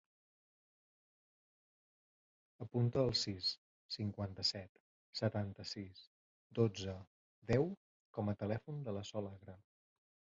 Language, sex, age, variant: Catalan, male, 30-39, Central